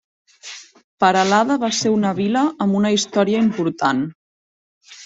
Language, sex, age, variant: Catalan, female, 30-39, Central